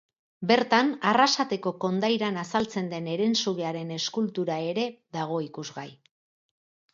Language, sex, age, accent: Basque, female, 50-59, Erdialdekoa edo Nafarra (Gipuzkoa, Nafarroa)